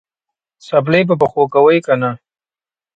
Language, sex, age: Pashto, male, 30-39